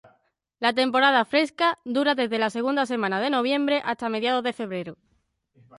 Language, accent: Spanish, España: Sur peninsular (Andalucia, Extremadura, Murcia)